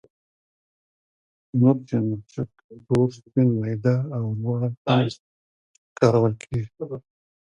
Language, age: Pashto, 60-69